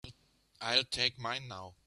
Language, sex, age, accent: English, male, 40-49, United States English